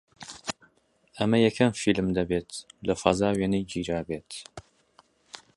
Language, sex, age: Central Kurdish, male, 19-29